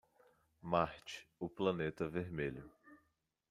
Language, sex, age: Portuguese, male, 30-39